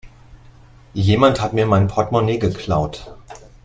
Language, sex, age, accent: German, male, 40-49, Deutschland Deutsch